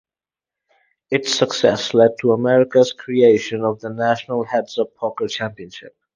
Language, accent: English, England English